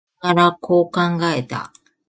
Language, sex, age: Japanese, female, 40-49